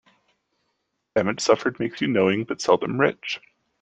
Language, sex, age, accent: English, male, 30-39, United States English